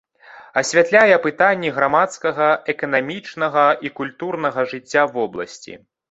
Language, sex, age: Belarusian, male, 19-29